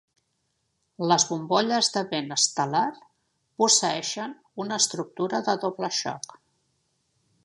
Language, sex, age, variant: Catalan, female, 70-79, Central